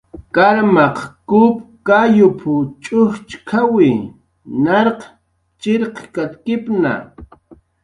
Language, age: Jaqaru, 40-49